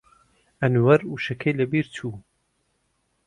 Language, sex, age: Central Kurdish, male, 30-39